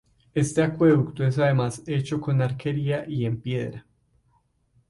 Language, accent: Spanish, Caribe: Cuba, Venezuela, Puerto Rico, República Dominicana, Panamá, Colombia caribeña, México caribeño, Costa del golfo de México